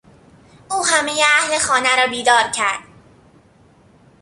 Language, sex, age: Persian, female, under 19